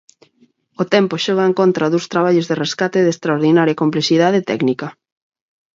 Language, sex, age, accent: Galician, female, 30-39, Normativo (estándar)